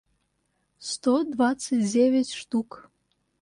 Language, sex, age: Russian, female, 30-39